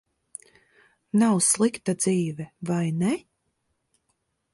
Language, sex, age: Latvian, female, 40-49